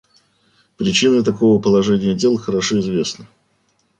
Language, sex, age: Russian, male, 40-49